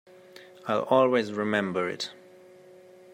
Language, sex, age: English, male, 19-29